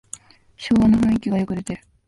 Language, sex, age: Japanese, female, 19-29